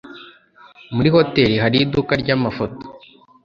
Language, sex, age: Kinyarwanda, male, under 19